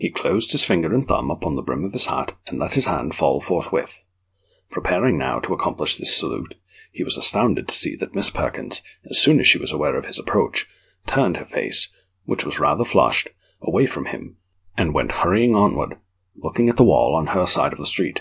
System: none